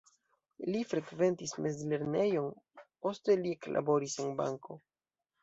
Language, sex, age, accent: Esperanto, male, under 19, Internacia